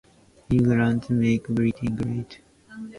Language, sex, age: English, male, under 19